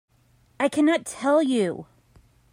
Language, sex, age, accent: English, female, 30-39, United States English